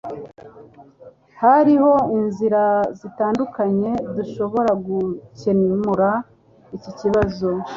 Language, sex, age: Kinyarwanda, female, 40-49